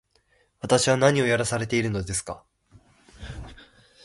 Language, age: Japanese, 19-29